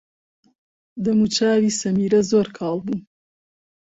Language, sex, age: Central Kurdish, female, 50-59